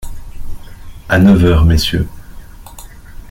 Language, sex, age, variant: French, male, 40-49, Français de métropole